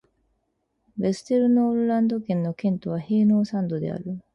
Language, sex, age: Japanese, female, 30-39